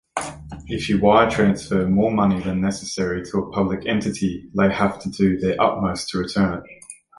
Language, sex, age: English, male, 30-39